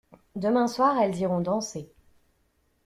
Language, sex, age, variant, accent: French, female, 30-39, Français d'Amérique du Nord, Français du Canada